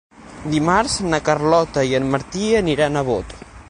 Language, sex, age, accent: Catalan, male, 19-29, central; nord-occidental